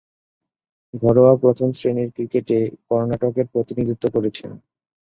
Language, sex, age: Bengali, male, 19-29